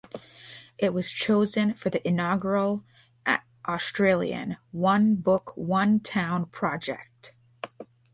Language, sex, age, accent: English, female, 40-49, United States English